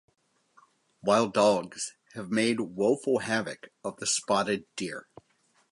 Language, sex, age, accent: English, male, 50-59, United States English